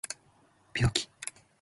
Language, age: Japanese, 19-29